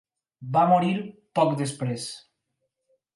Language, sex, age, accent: Catalan, male, 19-29, valencià